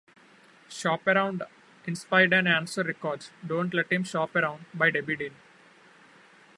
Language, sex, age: English, male, 19-29